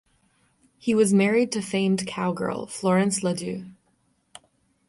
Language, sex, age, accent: English, female, 19-29, United States English; Canadian English